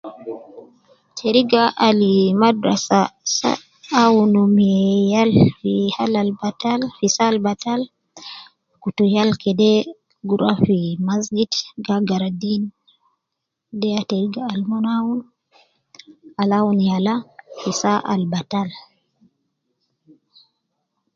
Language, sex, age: Nubi, female, 30-39